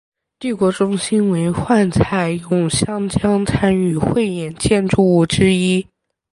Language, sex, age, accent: Chinese, male, under 19, 出生地：江西省